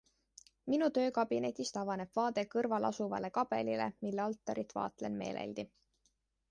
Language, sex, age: Estonian, female, 19-29